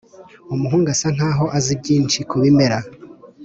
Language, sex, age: Kinyarwanda, male, 19-29